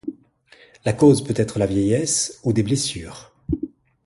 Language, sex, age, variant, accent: French, male, 40-49, Français d'Europe, Français de Belgique